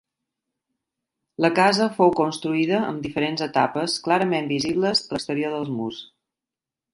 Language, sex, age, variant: Catalan, female, 50-59, Balear